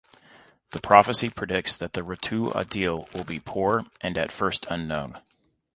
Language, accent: English, United States English